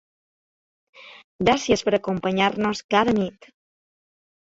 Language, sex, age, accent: Catalan, female, 30-39, mallorquí